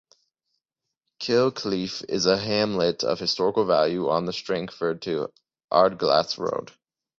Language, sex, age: English, male, under 19